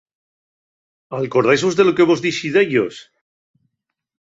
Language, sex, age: Asturian, male, 40-49